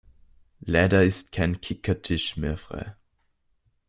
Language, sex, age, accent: German, male, under 19, Österreichisches Deutsch